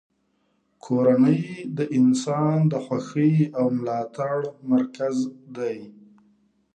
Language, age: Pashto, 30-39